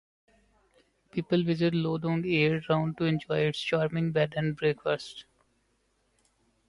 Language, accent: English, India and South Asia (India, Pakistan, Sri Lanka)